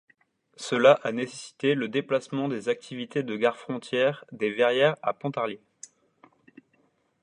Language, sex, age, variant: French, male, 30-39, Français de métropole